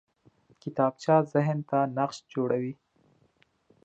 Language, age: Pashto, 30-39